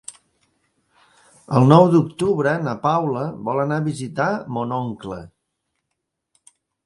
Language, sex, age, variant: Catalan, male, 50-59, Central